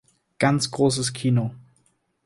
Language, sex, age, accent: German, male, 19-29, Deutschland Deutsch